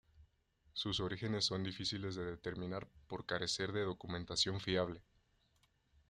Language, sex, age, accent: Spanish, male, 19-29, México